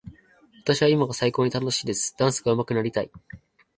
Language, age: Japanese, 19-29